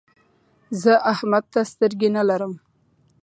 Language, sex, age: Pashto, female, 19-29